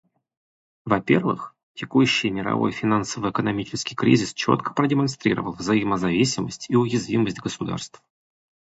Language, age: Russian, 30-39